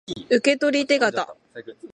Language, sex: Japanese, female